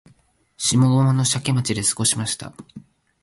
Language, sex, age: Japanese, male, 19-29